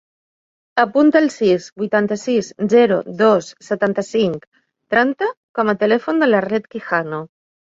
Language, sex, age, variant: Catalan, female, 50-59, Balear